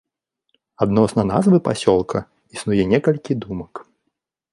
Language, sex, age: Belarusian, male, 30-39